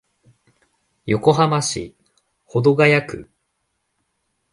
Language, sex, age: Japanese, male, 19-29